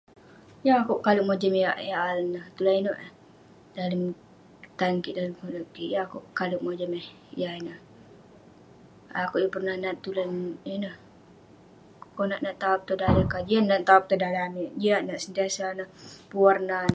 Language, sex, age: Western Penan, female, under 19